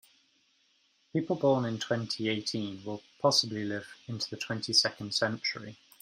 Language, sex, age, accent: English, male, 30-39, England English